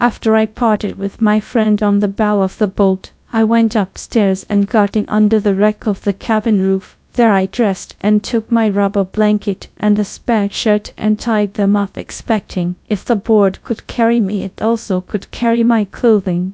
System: TTS, GradTTS